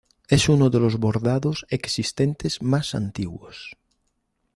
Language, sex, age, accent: Spanish, male, 50-59, España: Norte peninsular (Asturias, Castilla y León, Cantabria, País Vasco, Navarra, Aragón, La Rioja, Guadalajara, Cuenca)